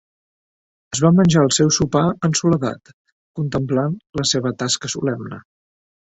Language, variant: Catalan, Central